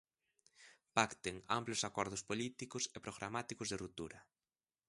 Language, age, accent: Galician, 19-29, Atlántico (seseo e gheada)